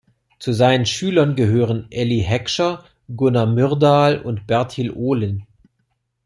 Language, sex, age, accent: German, male, 40-49, Deutschland Deutsch